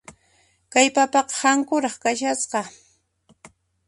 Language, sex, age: Puno Quechua, female, 40-49